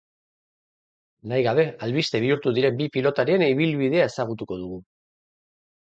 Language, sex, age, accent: Basque, male, 40-49, Mendebalekoa (Araba, Bizkaia, Gipuzkoako mendebaleko herri batzuk)